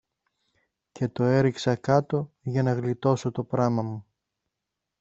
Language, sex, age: Greek, male, 40-49